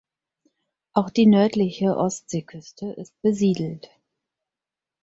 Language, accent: German, Deutschland Deutsch